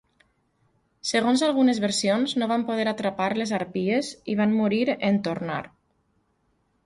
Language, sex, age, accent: Catalan, female, 40-49, valencià